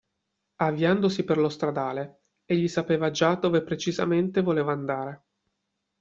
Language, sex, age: Italian, male, 30-39